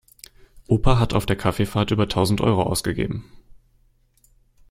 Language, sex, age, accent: German, male, 19-29, Deutschland Deutsch